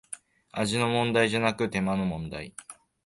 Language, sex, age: Japanese, male, under 19